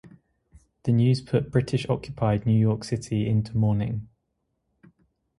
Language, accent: English, England English